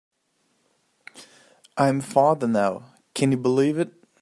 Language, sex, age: English, male, 30-39